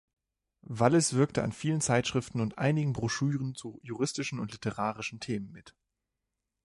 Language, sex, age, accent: German, male, 30-39, Deutschland Deutsch